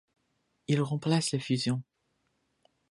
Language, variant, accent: French, Français d'Amérique du Nord, Français du Canada